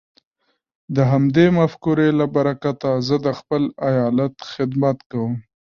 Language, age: Pashto, 19-29